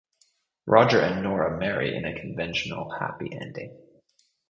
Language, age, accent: English, 30-39, Canadian English